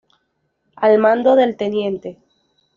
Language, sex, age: Spanish, female, 19-29